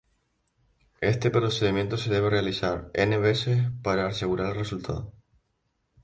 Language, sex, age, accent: Spanish, male, 19-29, España: Islas Canarias